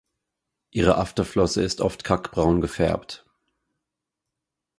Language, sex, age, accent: German, male, 30-39, Deutschland Deutsch